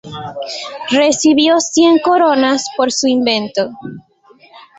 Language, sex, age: Spanish, female, 19-29